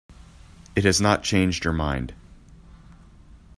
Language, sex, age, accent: English, male, 19-29, United States English